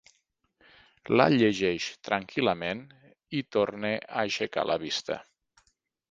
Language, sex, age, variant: Catalan, male, 40-49, Nord-Occidental